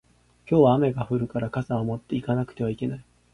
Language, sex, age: Japanese, male, 19-29